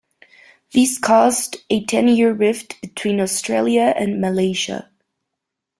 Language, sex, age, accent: English, female, 19-29, United States English